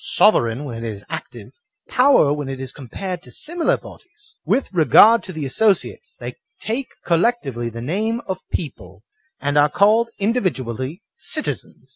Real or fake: real